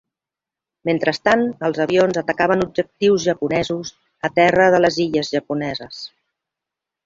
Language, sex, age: Catalan, female, 50-59